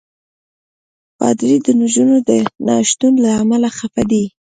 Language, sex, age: Pashto, female, 19-29